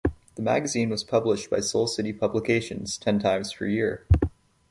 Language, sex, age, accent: English, male, 19-29, Canadian English